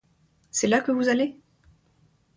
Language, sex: French, female